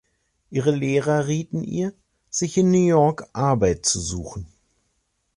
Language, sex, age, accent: German, male, 40-49, Deutschland Deutsch